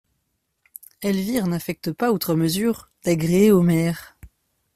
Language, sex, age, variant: French, male, 19-29, Français de métropole